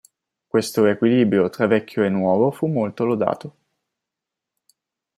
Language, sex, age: Italian, male, 19-29